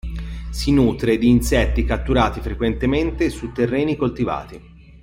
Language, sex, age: Italian, male, 30-39